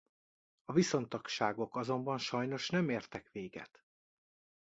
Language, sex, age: Hungarian, male, 40-49